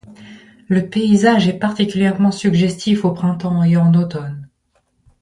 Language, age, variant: French, 30-39, Français de métropole